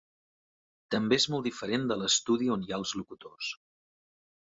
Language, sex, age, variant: Catalan, male, 50-59, Central